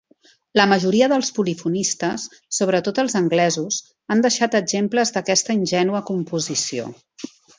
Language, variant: Catalan, Central